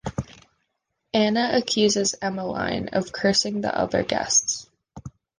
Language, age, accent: English, 19-29, United States English